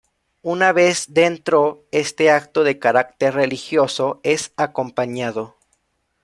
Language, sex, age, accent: Spanish, male, 19-29, México